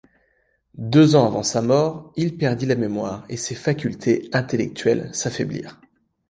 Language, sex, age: French, male, 30-39